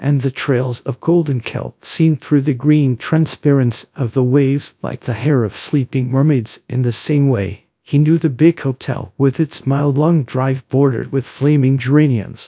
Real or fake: fake